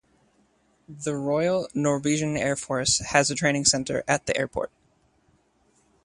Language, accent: English, United States English